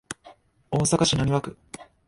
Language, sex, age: Japanese, male, 19-29